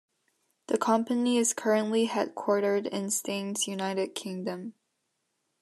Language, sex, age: English, female, under 19